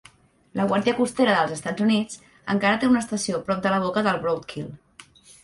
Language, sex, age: Catalan, female, 30-39